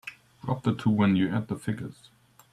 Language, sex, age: English, male, 40-49